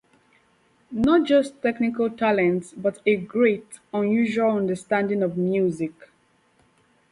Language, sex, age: English, female, 19-29